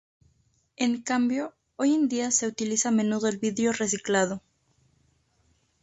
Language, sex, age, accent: Spanish, female, 19-29, México